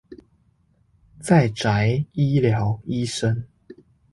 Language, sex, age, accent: Chinese, male, 19-29, 出生地：臺北市